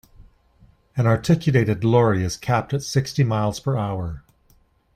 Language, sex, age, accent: English, male, 50-59, Canadian English